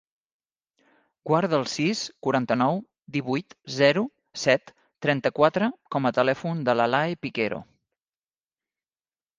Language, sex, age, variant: Catalan, male, 40-49, Central